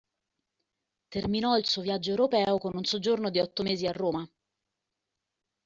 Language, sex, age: Italian, female, 40-49